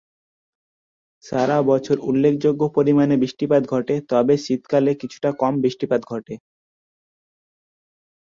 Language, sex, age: Bengali, male, 19-29